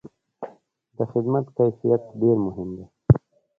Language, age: Pashto, 19-29